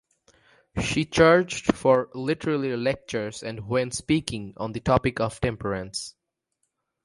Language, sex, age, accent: English, male, 19-29, India and South Asia (India, Pakistan, Sri Lanka)